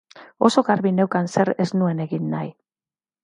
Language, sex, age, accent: Basque, female, 50-59, Mendebalekoa (Araba, Bizkaia, Gipuzkoako mendebaleko herri batzuk)